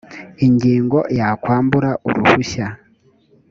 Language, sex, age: Kinyarwanda, male, 19-29